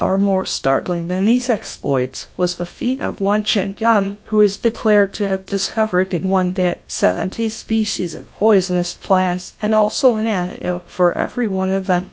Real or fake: fake